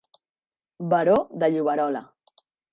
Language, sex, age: Catalan, female, 30-39